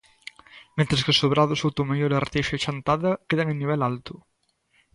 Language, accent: Galician, Atlántico (seseo e gheada)